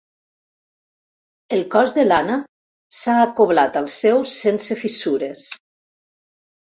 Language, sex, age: Catalan, female, 60-69